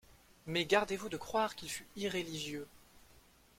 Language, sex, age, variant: French, male, 19-29, Français de métropole